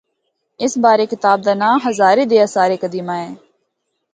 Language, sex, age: Northern Hindko, female, 19-29